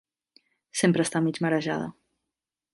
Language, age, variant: Catalan, 19-29, Central